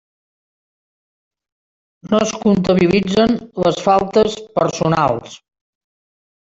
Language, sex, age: Catalan, female, 60-69